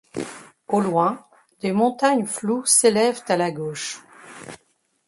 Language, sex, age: French, female, 50-59